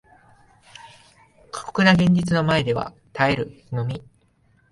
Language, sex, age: Japanese, male, 19-29